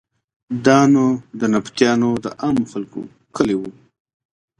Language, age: Pashto, 40-49